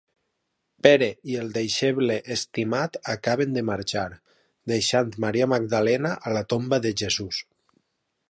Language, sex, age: Catalan, male, 30-39